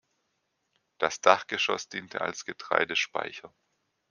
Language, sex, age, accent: German, male, 40-49, Deutschland Deutsch